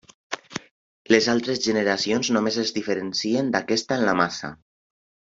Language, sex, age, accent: Catalan, male, 19-29, valencià